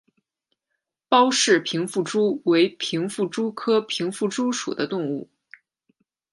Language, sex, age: Chinese, female, 19-29